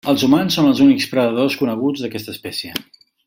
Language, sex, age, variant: Catalan, male, 50-59, Central